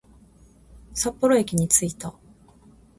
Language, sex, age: Japanese, female, 40-49